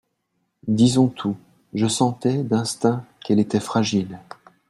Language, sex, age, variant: French, male, 40-49, Français de métropole